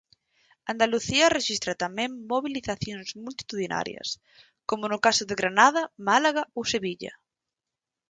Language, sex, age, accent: Galician, female, 19-29, Normativo (estándar)